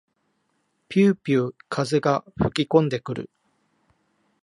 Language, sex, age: Japanese, male, 50-59